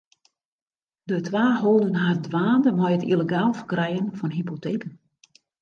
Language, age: Western Frisian, 60-69